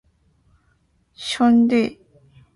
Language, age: Chinese, 19-29